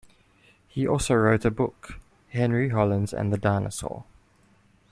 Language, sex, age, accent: English, male, 19-29, Southern African (South Africa, Zimbabwe, Namibia)